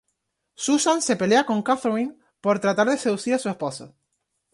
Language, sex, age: Spanish, male, 19-29